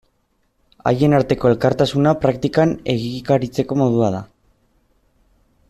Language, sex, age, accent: Basque, male, 19-29, Erdialdekoa edo Nafarra (Gipuzkoa, Nafarroa)